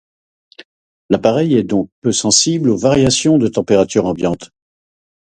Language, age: French, 50-59